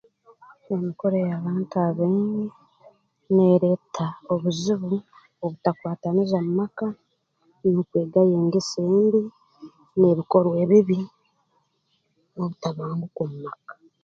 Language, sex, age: Tooro, female, 30-39